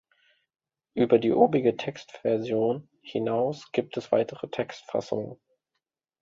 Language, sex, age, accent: German, male, 19-29, Deutschland Deutsch